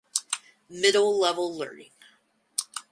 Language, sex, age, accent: English, female, 19-29, United States English